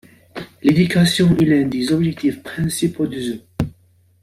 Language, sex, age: French, male, 19-29